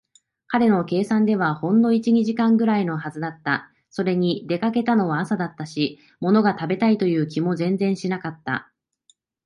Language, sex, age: Japanese, female, 30-39